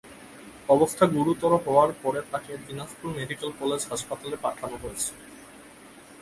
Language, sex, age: Bengali, male, 19-29